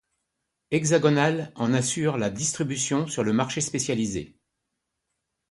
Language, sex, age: French, male, 60-69